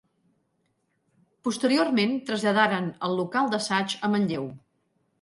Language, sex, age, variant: Catalan, female, 40-49, Central